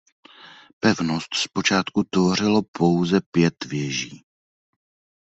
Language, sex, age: Czech, male, 30-39